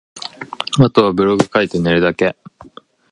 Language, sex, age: Japanese, male, 19-29